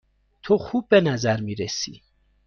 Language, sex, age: Persian, male, 30-39